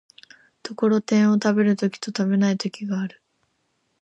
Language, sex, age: Japanese, female, 19-29